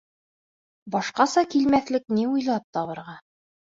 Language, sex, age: Bashkir, female, 30-39